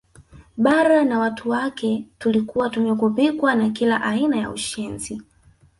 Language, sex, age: Swahili, female, 19-29